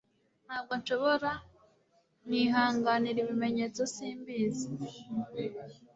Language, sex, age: Kinyarwanda, female, 19-29